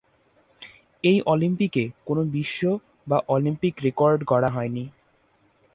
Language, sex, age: Bengali, male, under 19